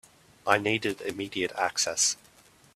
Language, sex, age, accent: English, male, 19-29, Australian English